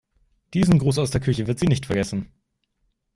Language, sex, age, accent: German, male, under 19, Deutschland Deutsch